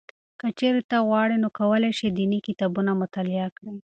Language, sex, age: Pashto, female, 19-29